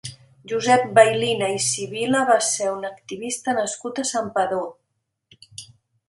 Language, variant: Catalan, Central